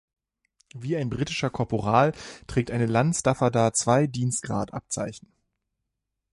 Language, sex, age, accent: German, male, 30-39, Deutschland Deutsch